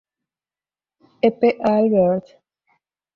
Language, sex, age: Spanish, female, 19-29